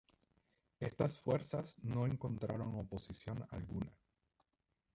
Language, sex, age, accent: Spanish, male, 19-29, Caribe: Cuba, Venezuela, Puerto Rico, República Dominicana, Panamá, Colombia caribeña, México caribeño, Costa del golfo de México